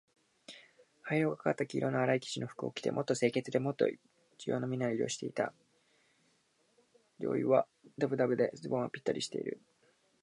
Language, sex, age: Japanese, male, 19-29